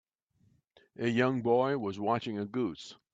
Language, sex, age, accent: English, male, 70-79, United States English